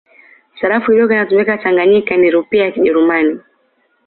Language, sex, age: Swahili, female, 19-29